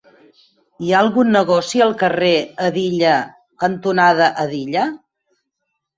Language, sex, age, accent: Catalan, female, 40-49, gironí